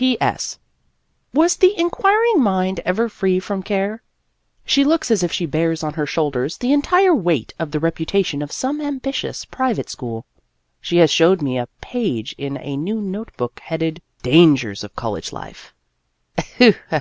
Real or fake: real